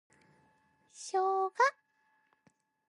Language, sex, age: Japanese, female, 19-29